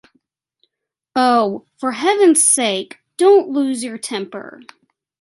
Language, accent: English, United States English